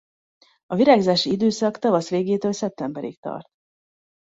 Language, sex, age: Hungarian, female, 19-29